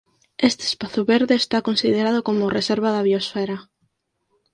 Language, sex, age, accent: Galician, female, under 19, Normativo (estándar)